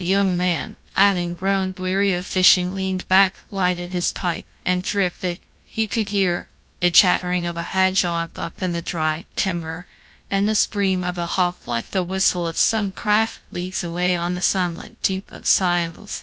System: TTS, GlowTTS